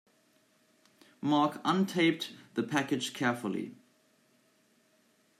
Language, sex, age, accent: English, male, 19-29, United States English